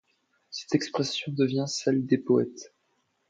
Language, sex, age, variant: French, male, 40-49, Français de métropole